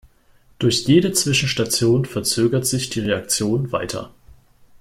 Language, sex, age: German, female, 19-29